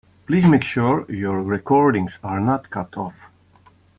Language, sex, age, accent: English, male, 30-39, England English